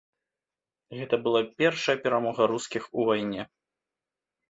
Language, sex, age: Belarusian, male, 30-39